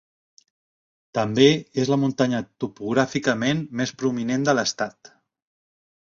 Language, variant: Catalan, Central